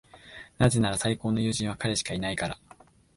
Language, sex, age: Japanese, male, 19-29